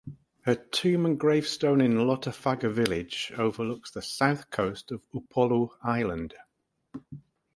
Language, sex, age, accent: English, male, 60-69, England English